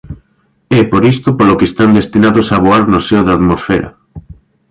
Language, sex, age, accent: Galician, male, 19-29, Normativo (estándar)